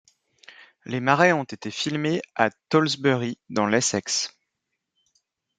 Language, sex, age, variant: French, male, 30-39, Français de métropole